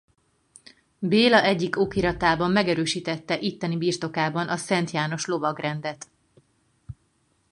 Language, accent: Hungarian, budapesti